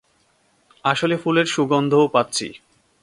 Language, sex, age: Bengali, male, 19-29